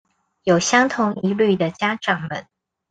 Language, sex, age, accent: Chinese, female, 40-49, 出生地：臺中市